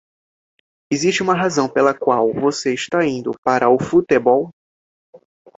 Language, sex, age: Portuguese, male, 19-29